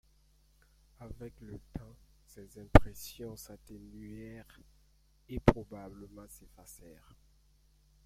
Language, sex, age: French, male, 19-29